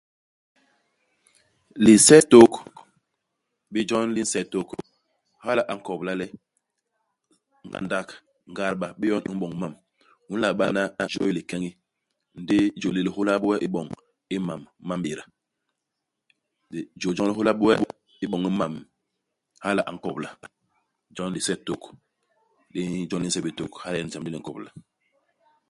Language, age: Basaa, 40-49